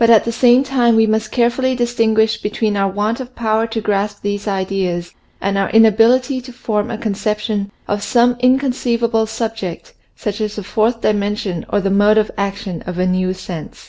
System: none